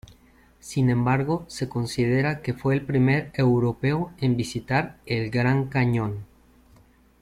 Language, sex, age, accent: Spanish, female, 50-59, México